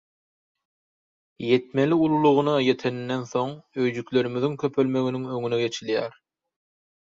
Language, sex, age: Turkmen, male, 30-39